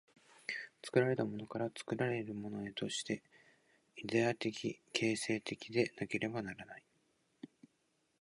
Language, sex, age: Japanese, male, 19-29